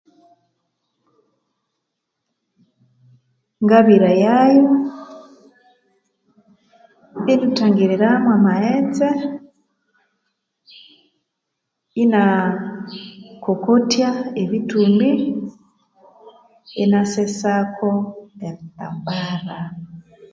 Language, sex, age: Konzo, female, 30-39